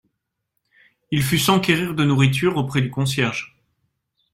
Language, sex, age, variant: French, male, 30-39, Français de métropole